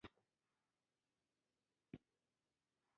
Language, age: Pashto, 19-29